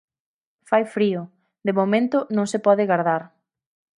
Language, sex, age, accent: Galician, female, 19-29, Central (gheada); Normativo (estándar)